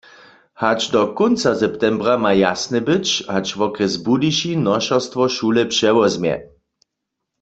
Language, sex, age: Upper Sorbian, male, 40-49